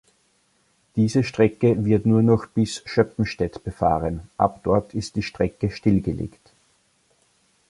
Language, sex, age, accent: German, male, 50-59, Österreichisches Deutsch